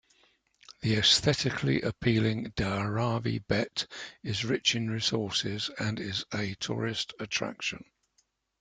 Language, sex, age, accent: English, male, 70-79, England English